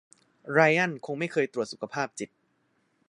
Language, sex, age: Thai, male, 30-39